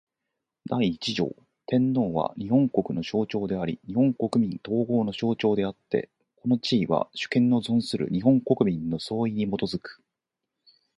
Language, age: Japanese, 40-49